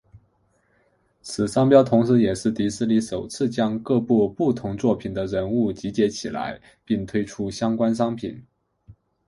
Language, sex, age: Chinese, male, 30-39